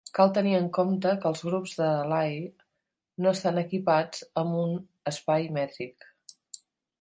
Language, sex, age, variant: Catalan, female, 50-59, Nord-Occidental